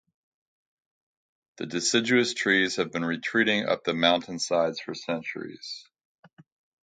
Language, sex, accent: English, male, United States English